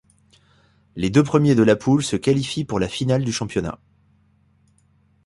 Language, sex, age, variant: French, male, 40-49, Français de métropole